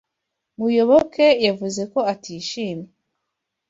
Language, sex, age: Kinyarwanda, female, 19-29